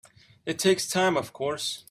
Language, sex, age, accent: English, male, 30-39, United States English